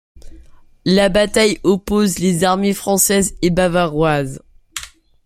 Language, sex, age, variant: French, male, under 19, Français de métropole